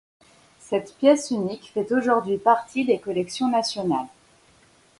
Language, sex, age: French, female, 30-39